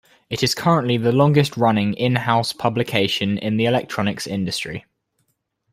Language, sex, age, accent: English, male, 19-29, England English